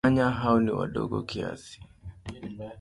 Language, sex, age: Swahili, male, 19-29